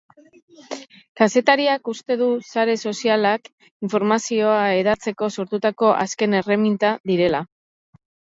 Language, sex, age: Basque, female, 40-49